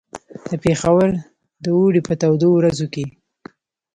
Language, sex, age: Pashto, female, 19-29